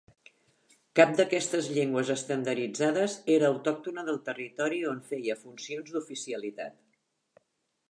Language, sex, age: Catalan, female, 60-69